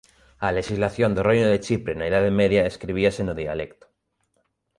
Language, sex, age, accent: Galician, male, 30-39, Normativo (estándar)